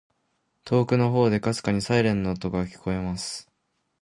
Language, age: Japanese, under 19